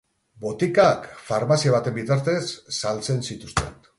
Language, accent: Basque, Mendebalekoa (Araba, Bizkaia, Gipuzkoako mendebaleko herri batzuk)